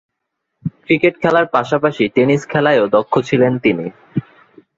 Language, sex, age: Bengali, male, 19-29